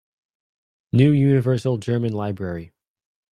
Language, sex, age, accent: English, male, 30-39, United States English